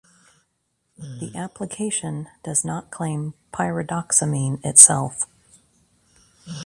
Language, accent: English, United States English